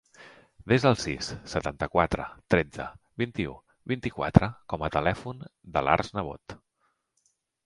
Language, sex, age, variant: Catalan, male, 40-49, Central